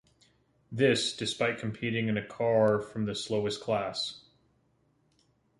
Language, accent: English, United States English